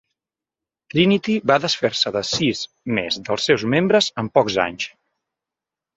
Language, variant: Catalan, Central